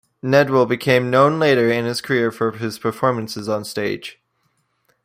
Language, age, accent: English, under 19, Canadian English